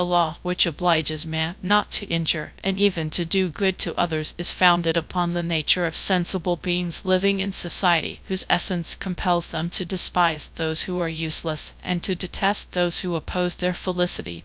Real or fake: fake